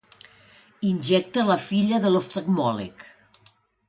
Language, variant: Catalan, Nord-Occidental